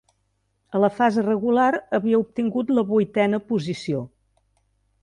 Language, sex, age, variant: Catalan, female, 60-69, Central